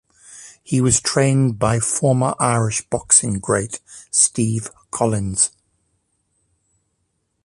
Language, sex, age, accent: English, male, 60-69, England English